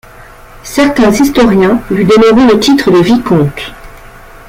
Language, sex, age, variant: French, female, 50-59, Français de métropole